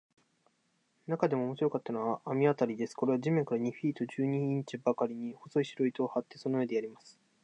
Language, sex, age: Japanese, male, 19-29